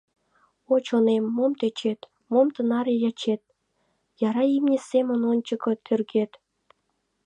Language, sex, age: Mari, female, 19-29